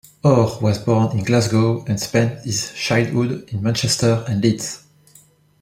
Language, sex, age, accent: English, male, 19-29, United States English